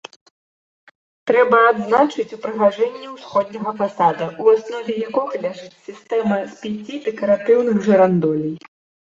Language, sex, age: Belarusian, female, 19-29